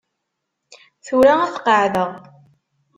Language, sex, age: Kabyle, female, 19-29